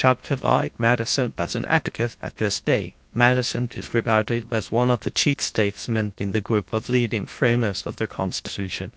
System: TTS, GlowTTS